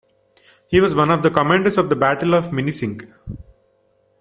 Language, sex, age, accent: English, male, 19-29, India and South Asia (India, Pakistan, Sri Lanka)